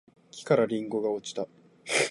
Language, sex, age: Japanese, male, 19-29